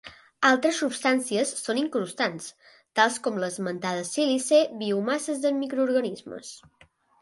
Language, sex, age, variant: Catalan, male, under 19, Central